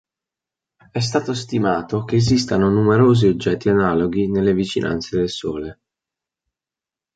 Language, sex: Italian, male